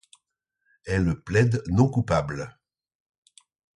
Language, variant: French, Français de métropole